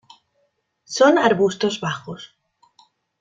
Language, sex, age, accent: Spanish, female, 19-29, España: Norte peninsular (Asturias, Castilla y León, Cantabria, País Vasco, Navarra, Aragón, La Rioja, Guadalajara, Cuenca)